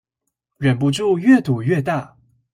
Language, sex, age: Chinese, male, 19-29